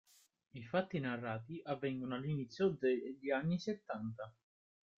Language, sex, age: Italian, male, under 19